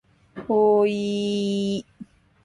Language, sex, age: Japanese, female, under 19